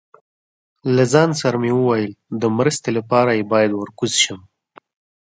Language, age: Pashto, 19-29